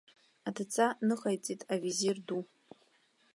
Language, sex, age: Abkhazian, female, 19-29